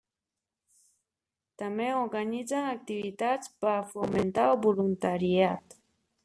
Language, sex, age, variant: Catalan, male, 19-29, Central